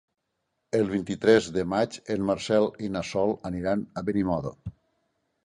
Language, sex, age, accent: Catalan, male, 60-69, valencià